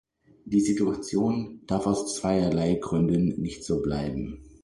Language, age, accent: German, 40-49, Deutschland Deutsch